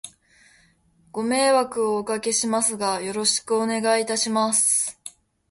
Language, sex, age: Japanese, female, under 19